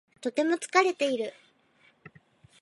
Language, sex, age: Japanese, female, 19-29